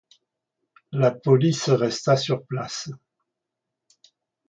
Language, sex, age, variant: French, male, 60-69, Français de métropole